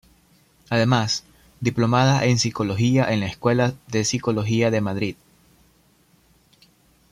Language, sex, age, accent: Spanish, male, 19-29, Andino-Pacífico: Colombia, Perú, Ecuador, oeste de Bolivia y Venezuela andina